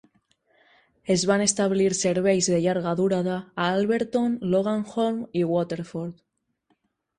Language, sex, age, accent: Catalan, female, under 19, valencià